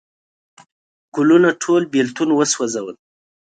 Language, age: Pashto, 30-39